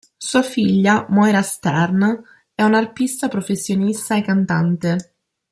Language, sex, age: Italian, female, 30-39